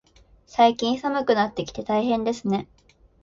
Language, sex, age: Japanese, female, 19-29